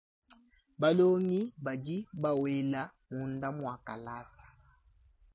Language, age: Luba-Lulua, 19-29